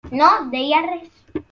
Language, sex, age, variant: Catalan, male, under 19, Central